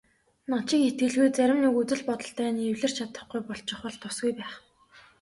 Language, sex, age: Mongolian, female, 19-29